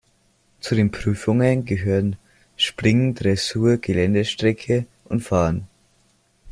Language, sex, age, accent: German, male, 90+, Österreichisches Deutsch